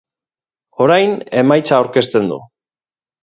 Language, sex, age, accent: Basque, male, 40-49, Mendebalekoa (Araba, Bizkaia, Gipuzkoako mendebaleko herri batzuk)